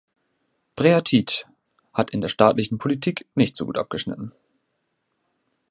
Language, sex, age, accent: German, male, 19-29, Deutschland Deutsch